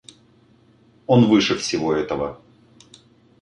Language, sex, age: Russian, male, 40-49